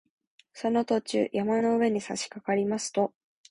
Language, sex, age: Japanese, female, 19-29